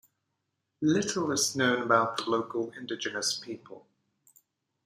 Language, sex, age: English, male, 19-29